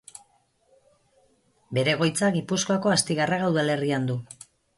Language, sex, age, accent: Basque, female, 40-49, Mendebalekoa (Araba, Bizkaia, Gipuzkoako mendebaleko herri batzuk)